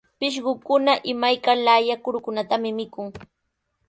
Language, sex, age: Sihuas Ancash Quechua, female, 19-29